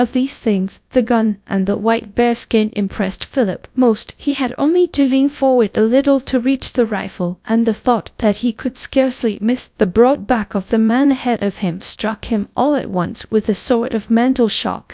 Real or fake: fake